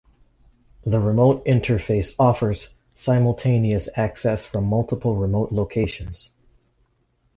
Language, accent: English, United States English